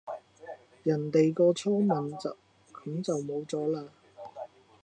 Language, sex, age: Cantonese, male, 19-29